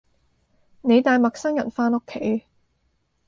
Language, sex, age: Cantonese, female, 19-29